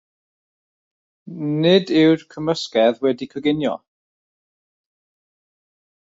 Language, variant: Welsh, Mid Wales